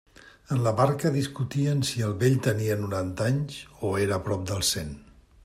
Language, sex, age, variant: Catalan, male, 60-69, Central